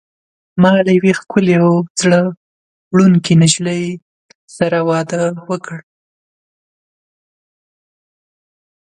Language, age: Pashto, 19-29